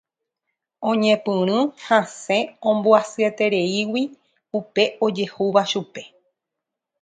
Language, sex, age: Guarani, female, 40-49